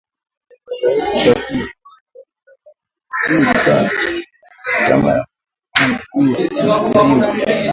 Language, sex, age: Swahili, male, 19-29